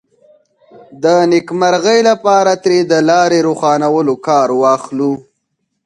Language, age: Pashto, 19-29